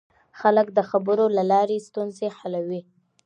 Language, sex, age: Pashto, female, 30-39